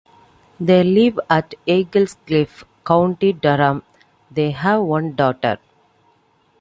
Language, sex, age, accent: English, female, 40-49, India and South Asia (India, Pakistan, Sri Lanka)